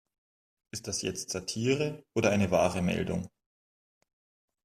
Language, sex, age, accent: German, male, 30-39, Deutschland Deutsch